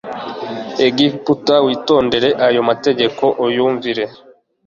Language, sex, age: Kinyarwanda, male, 19-29